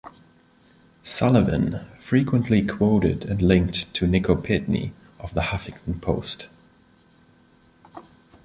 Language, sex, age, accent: English, male, 19-29, United States English